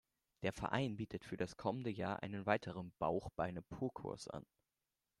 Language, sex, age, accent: German, male, under 19, Deutschland Deutsch